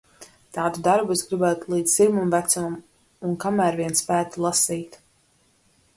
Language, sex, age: Latvian, female, 19-29